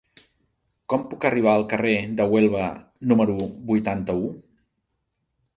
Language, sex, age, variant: Catalan, male, 50-59, Central